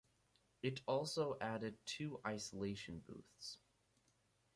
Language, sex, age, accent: English, male, under 19, United States English